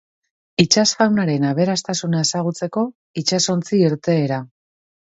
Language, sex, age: Basque, female, 40-49